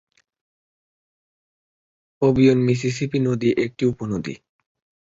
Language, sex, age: Bengali, male, 19-29